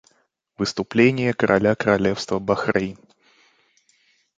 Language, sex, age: Russian, male, 19-29